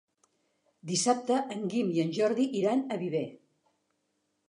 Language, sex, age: Catalan, female, 60-69